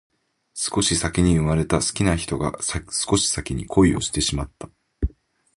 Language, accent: Japanese, 日本人